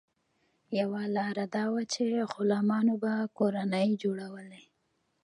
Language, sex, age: Pashto, female, 19-29